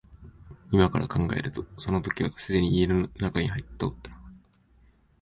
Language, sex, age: Japanese, male, 19-29